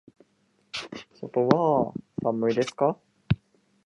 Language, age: Japanese, 19-29